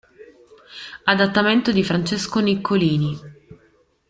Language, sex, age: Italian, female, 30-39